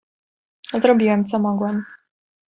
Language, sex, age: Polish, female, 19-29